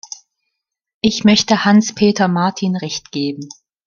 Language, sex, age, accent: German, female, 19-29, Deutschland Deutsch